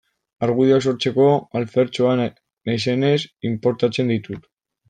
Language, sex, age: Basque, male, 19-29